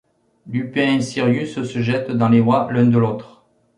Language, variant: French, Français de métropole